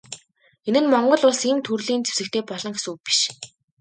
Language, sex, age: Mongolian, female, 19-29